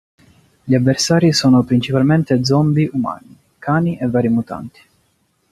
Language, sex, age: Italian, male, 19-29